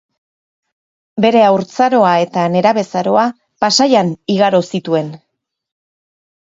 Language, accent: Basque, Erdialdekoa edo Nafarra (Gipuzkoa, Nafarroa)